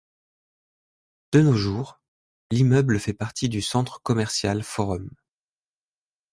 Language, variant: French, Français de métropole